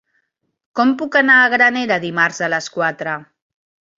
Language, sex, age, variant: Catalan, female, 50-59, Central